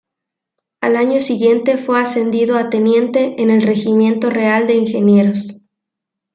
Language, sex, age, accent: Spanish, female, 19-29, México